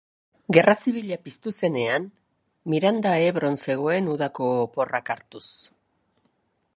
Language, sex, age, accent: Basque, female, 60-69, Erdialdekoa edo Nafarra (Gipuzkoa, Nafarroa)